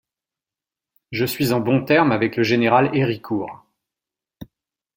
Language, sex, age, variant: French, male, 40-49, Français de métropole